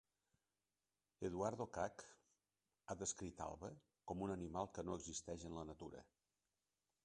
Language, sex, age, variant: Catalan, male, 60-69, Central